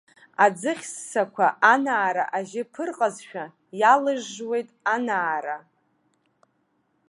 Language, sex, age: Abkhazian, female, 30-39